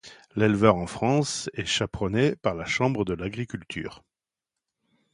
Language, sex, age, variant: French, male, 40-49, Français de métropole